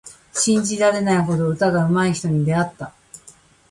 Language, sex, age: Japanese, female, 40-49